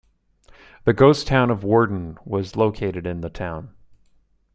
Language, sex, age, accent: English, male, 40-49, Canadian English